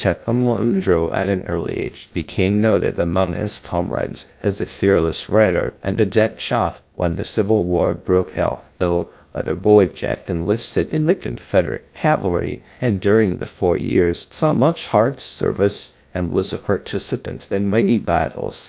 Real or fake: fake